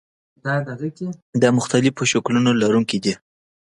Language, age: Pashto, under 19